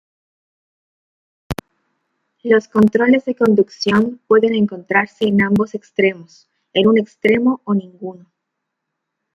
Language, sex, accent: Spanish, female, Andino-Pacífico: Colombia, Perú, Ecuador, oeste de Bolivia y Venezuela andina